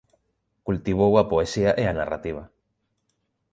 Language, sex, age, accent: Galician, male, 30-39, Normativo (estándar)